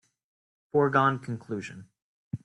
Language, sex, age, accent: English, male, 19-29, United States English